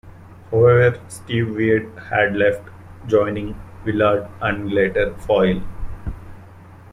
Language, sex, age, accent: English, male, 19-29, India and South Asia (India, Pakistan, Sri Lanka)